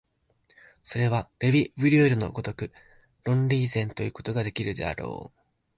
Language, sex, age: Japanese, male, 19-29